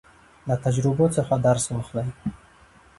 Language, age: Pashto, 19-29